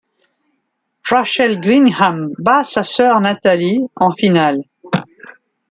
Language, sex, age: French, female, 50-59